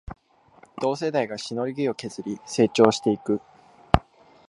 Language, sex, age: Japanese, male, 19-29